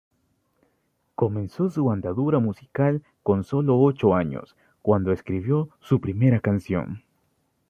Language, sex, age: Spanish, male, 19-29